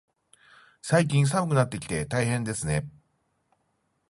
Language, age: Japanese, 50-59